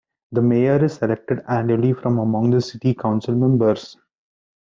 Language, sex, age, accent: English, male, 19-29, India and South Asia (India, Pakistan, Sri Lanka)